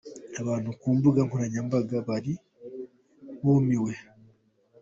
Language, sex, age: Kinyarwanda, male, 19-29